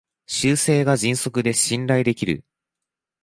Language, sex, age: Japanese, male, 19-29